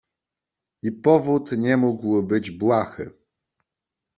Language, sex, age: Polish, male, 19-29